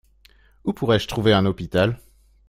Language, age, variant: French, 19-29, Français de métropole